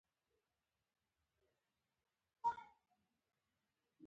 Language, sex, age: Pashto, female, 30-39